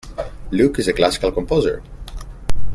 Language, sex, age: English, male, 30-39